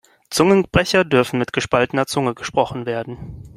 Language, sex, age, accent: German, male, 19-29, Deutschland Deutsch